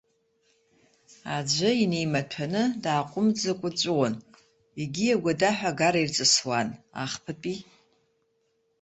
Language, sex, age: Abkhazian, female, 50-59